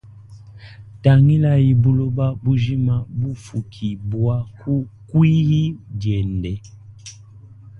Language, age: Luba-Lulua, 40-49